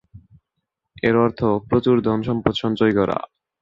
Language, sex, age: Bengali, male, under 19